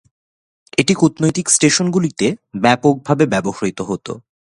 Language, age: Bengali, 19-29